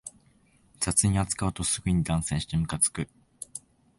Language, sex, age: Japanese, male, 19-29